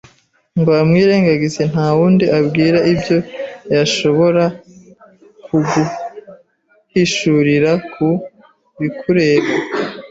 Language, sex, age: Kinyarwanda, female, 30-39